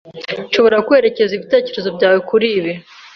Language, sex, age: Kinyarwanda, female, 19-29